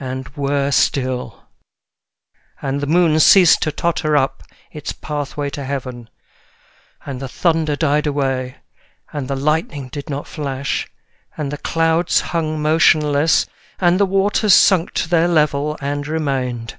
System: none